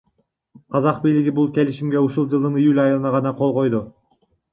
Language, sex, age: Kyrgyz, male, 19-29